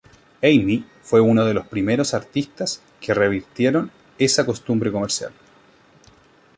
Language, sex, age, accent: Spanish, male, 19-29, Chileno: Chile, Cuyo